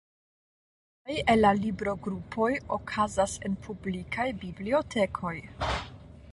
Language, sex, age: Esperanto, female, 19-29